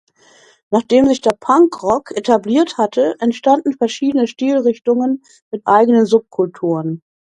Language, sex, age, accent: German, female, 60-69, Deutschland Deutsch